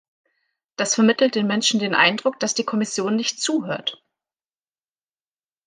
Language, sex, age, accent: German, female, 19-29, Deutschland Deutsch